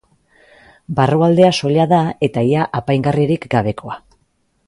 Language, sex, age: Basque, female, 40-49